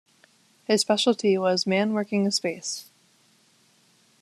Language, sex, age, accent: English, female, under 19, United States English